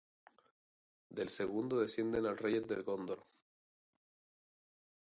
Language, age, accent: Spanish, 19-29, España: Islas Canarias; Rioplatense: Argentina, Uruguay, este de Bolivia, Paraguay